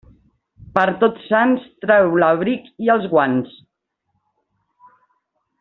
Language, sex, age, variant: Catalan, female, 50-59, Central